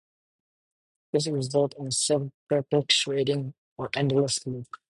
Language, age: English, 19-29